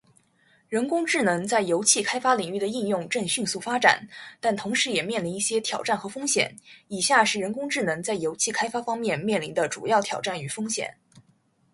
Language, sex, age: Chinese, female, 19-29